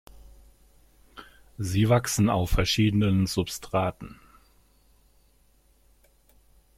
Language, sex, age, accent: German, male, 60-69, Deutschland Deutsch